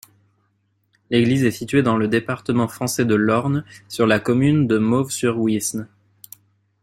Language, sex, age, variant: French, male, 19-29, Français de métropole